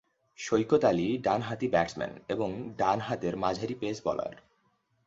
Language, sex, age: Bengali, male, 19-29